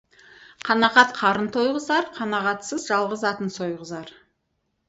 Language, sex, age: Kazakh, female, 40-49